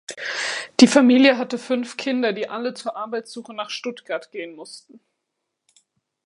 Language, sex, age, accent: German, female, 19-29, Deutschland Deutsch